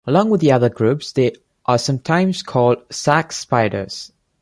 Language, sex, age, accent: English, male, 19-29, India and South Asia (India, Pakistan, Sri Lanka)